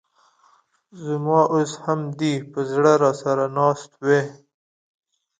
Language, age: Pashto, 30-39